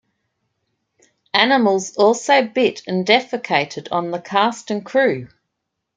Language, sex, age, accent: English, female, 50-59, Australian English